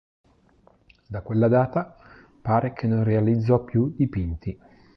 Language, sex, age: Italian, male, 50-59